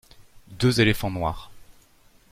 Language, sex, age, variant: French, male, 19-29, Français de métropole